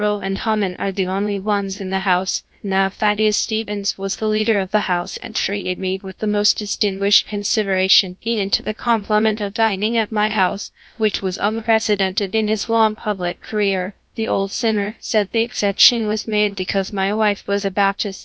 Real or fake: fake